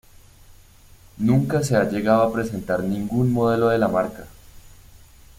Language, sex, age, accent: Spanish, male, 19-29, Andino-Pacífico: Colombia, Perú, Ecuador, oeste de Bolivia y Venezuela andina